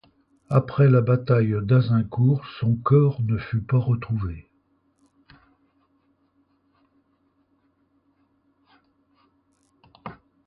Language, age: French, 70-79